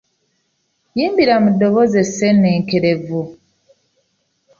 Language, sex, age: Ganda, female, 30-39